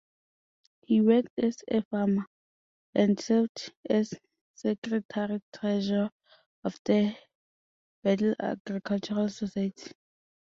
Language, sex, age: English, female, 19-29